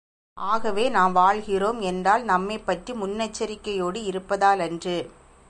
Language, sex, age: Tamil, female, 40-49